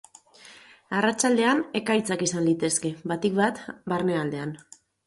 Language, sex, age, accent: Basque, female, 30-39, Mendebalekoa (Araba, Bizkaia, Gipuzkoako mendebaleko herri batzuk)